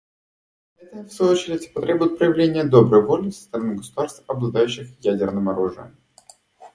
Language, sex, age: Russian, male, 19-29